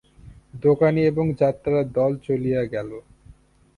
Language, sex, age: Bengali, male, 19-29